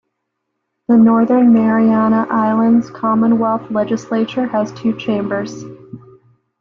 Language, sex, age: English, female, 30-39